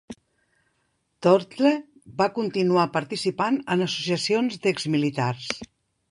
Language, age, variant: Catalan, 60-69, Central